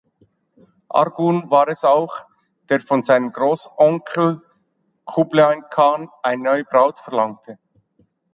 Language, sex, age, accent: German, male, 40-49, Schweizerdeutsch